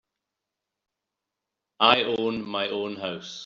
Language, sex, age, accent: English, male, 50-59, Scottish English